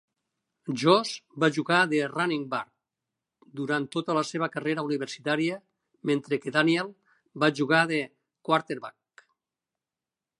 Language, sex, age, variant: Catalan, male, 60-69, Nord-Occidental